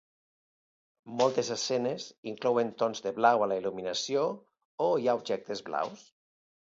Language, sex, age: Catalan, male, 40-49